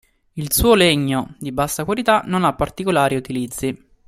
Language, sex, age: Italian, male, 19-29